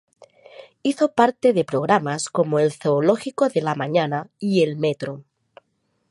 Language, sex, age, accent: Spanish, female, 30-39, España: Norte peninsular (Asturias, Castilla y León, Cantabria, País Vasco, Navarra, Aragón, La Rioja, Guadalajara, Cuenca)